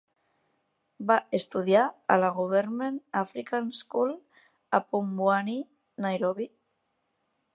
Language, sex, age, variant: Catalan, female, 19-29, Tortosí